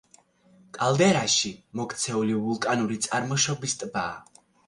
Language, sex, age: Georgian, male, 19-29